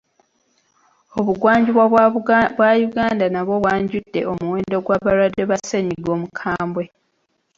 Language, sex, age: Ganda, female, 19-29